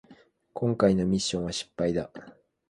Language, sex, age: Japanese, male, 19-29